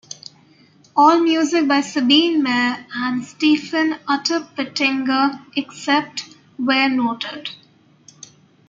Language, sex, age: English, female, under 19